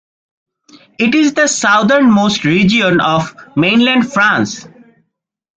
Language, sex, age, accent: English, male, 19-29, India and South Asia (India, Pakistan, Sri Lanka)